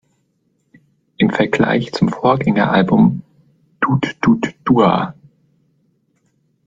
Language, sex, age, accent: German, male, 30-39, Deutschland Deutsch